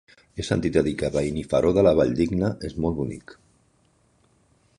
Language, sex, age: Catalan, male, 50-59